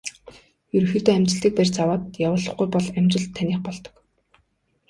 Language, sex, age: Mongolian, female, 19-29